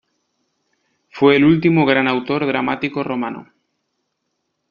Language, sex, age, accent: Spanish, male, 30-39, España: Norte peninsular (Asturias, Castilla y León, Cantabria, País Vasco, Navarra, Aragón, La Rioja, Guadalajara, Cuenca)